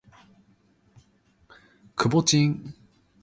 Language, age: Cantonese, 19-29